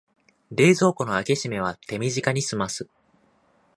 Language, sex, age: Japanese, male, 19-29